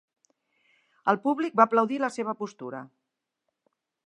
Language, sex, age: Catalan, female, 50-59